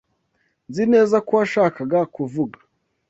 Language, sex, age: Kinyarwanda, male, 19-29